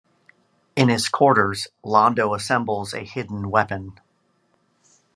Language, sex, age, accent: English, male, 50-59, United States English